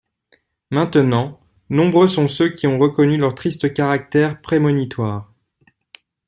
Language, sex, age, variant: French, male, 40-49, Français de métropole